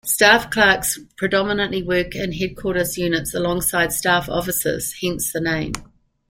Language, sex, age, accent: English, female, 60-69, New Zealand English